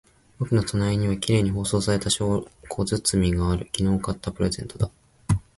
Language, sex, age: Japanese, male, 19-29